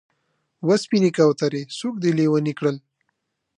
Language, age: Pashto, 19-29